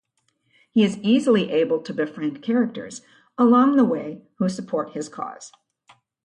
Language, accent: English, United States English